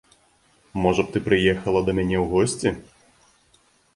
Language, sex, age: Belarusian, male, 30-39